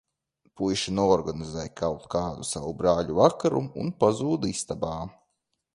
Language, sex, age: Latvian, male, 30-39